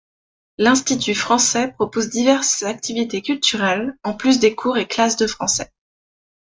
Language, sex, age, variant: French, female, 19-29, Français de métropole